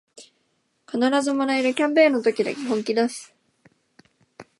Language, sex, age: Japanese, female, 19-29